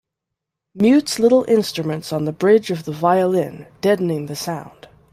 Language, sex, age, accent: English, female, 19-29, Canadian English